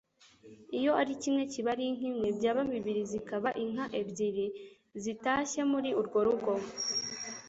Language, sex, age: Kinyarwanda, female, under 19